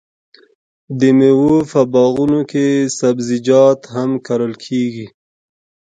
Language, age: Pashto, 19-29